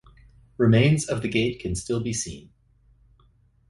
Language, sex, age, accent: English, male, 50-59, United States English